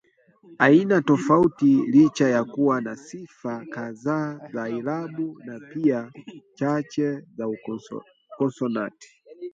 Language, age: Swahili, 19-29